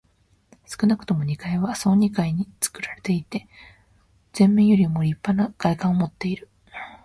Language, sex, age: Japanese, female, 19-29